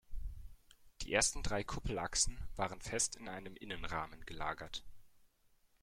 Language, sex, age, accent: German, male, under 19, Deutschland Deutsch